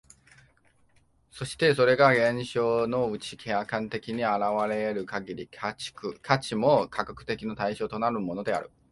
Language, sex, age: Japanese, male, 19-29